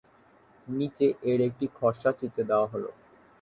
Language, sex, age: Bengali, male, under 19